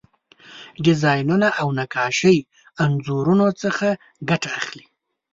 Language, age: Pashto, 30-39